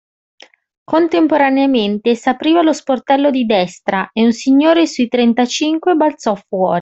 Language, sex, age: Italian, male, 30-39